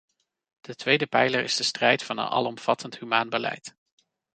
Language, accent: Dutch, Nederlands Nederlands